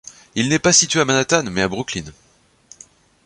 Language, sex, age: French, male, 30-39